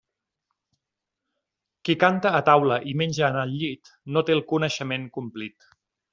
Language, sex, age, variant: Catalan, male, 40-49, Central